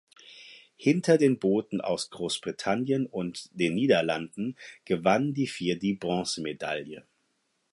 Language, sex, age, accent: German, male, 40-49, Deutschland Deutsch